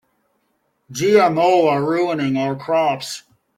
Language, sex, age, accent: English, male, 30-39, United States English